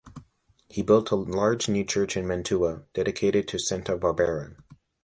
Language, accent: English, United States English